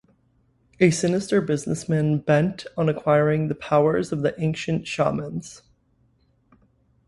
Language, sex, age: English, male, 19-29